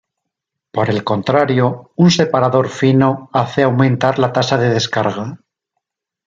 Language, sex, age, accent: Spanish, male, 40-49, España: Norte peninsular (Asturias, Castilla y León, Cantabria, País Vasco, Navarra, Aragón, La Rioja, Guadalajara, Cuenca)